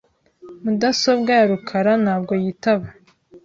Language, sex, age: Kinyarwanda, female, 19-29